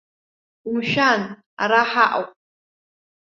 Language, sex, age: Abkhazian, female, under 19